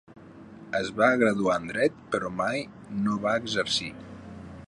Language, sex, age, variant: Catalan, male, 40-49, Central